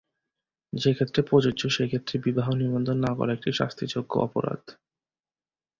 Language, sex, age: Bengali, male, 19-29